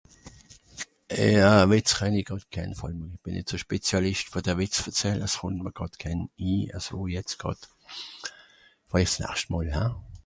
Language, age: Swiss German, 60-69